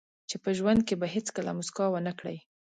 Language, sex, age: Pashto, female, 19-29